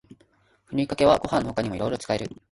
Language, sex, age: Japanese, male, 19-29